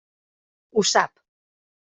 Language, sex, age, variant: Catalan, female, 40-49, Central